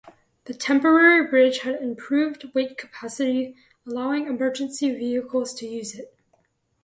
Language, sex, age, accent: English, female, under 19, United States English